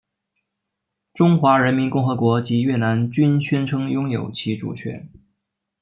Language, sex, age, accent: Chinese, male, 19-29, 出生地：四川省